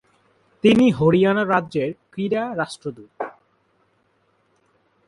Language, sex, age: Bengali, male, 19-29